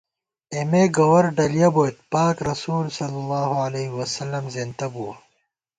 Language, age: Gawar-Bati, 30-39